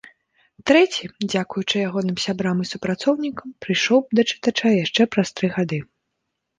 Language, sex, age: Belarusian, female, 19-29